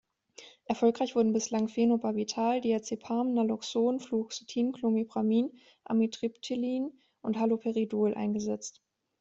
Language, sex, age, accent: German, female, 19-29, Deutschland Deutsch